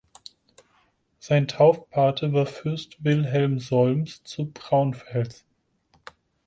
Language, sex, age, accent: German, male, 30-39, Deutschland Deutsch